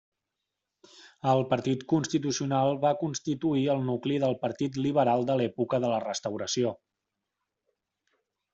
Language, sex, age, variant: Catalan, male, 30-39, Central